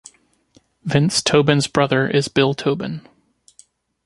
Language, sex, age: English, male, 30-39